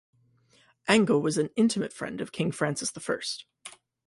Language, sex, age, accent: English, male, 19-29, United States English